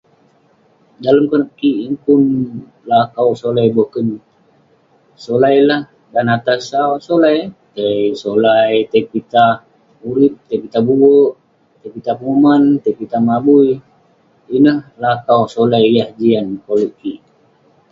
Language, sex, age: Western Penan, male, 19-29